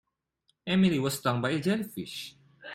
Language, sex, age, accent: English, male, 19-29, Filipino